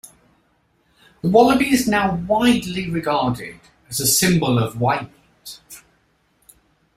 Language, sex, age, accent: English, male, 50-59, England English